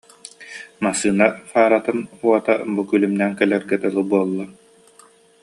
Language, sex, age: Yakut, male, 30-39